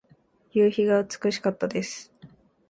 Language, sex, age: Japanese, female, 19-29